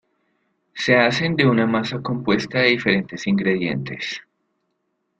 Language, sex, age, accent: Spanish, male, 19-29, Andino-Pacífico: Colombia, Perú, Ecuador, oeste de Bolivia y Venezuela andina